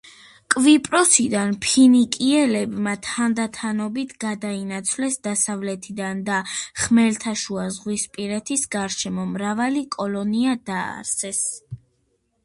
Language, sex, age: Georgian, female, under 19